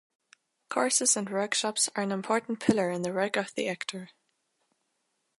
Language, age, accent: English, under 19, United States English